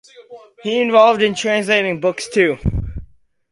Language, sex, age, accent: English, male, under 19, United States English